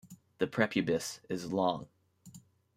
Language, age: English, 19-29